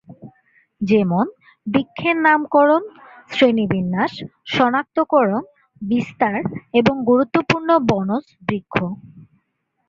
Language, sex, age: Bengali, female, 19-29